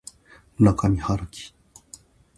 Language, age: Japanese, 60-69